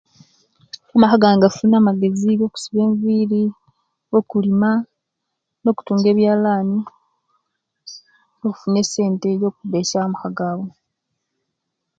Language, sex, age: Kenyi, female, 19-29